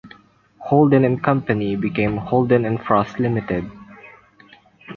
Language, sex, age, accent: English, male, under 19, Filipino